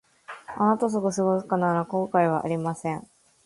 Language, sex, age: Japanese, female, 19-29